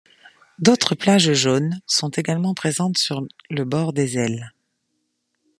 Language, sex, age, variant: French, female, 40-49, Français de métropole